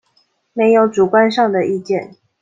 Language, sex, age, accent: Chinese, female, 19-29, 出生地：彰化縣